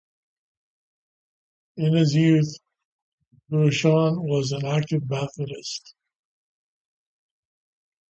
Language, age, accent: English, 60-69, United States English